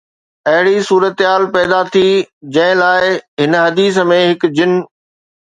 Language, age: Sindhi, 40-49